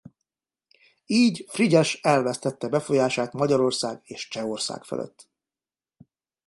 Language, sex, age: Hungarian, male, 50-59